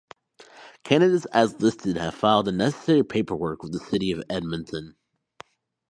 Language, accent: English, United States English